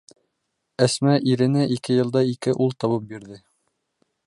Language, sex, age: Bashkir, male, 19-29